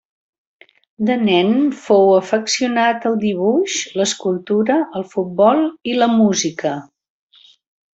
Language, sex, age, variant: Catalan, female, 60-69, Central